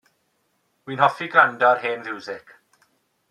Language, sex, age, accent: Welsh, male, 19-29, Y Deyrnas Unedig Cymraeg